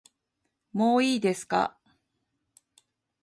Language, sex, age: Japanese, female, 50-59